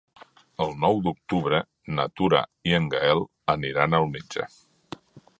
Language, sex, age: Catalan, male, 50-59